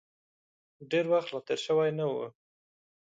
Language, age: Pashto, 30-39